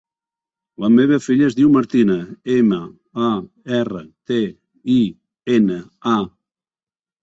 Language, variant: Catalan, Nord-Occidental